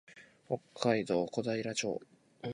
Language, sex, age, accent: Japanese, male, 19-29, 東京